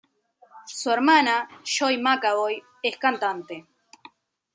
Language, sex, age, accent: Spanish, female, under 19, Rioplatense: Argentina, Uruguay, este de Bolivia, Paraguay